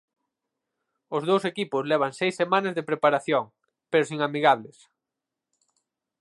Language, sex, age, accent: Galician, male, 19-29, Central (gheada)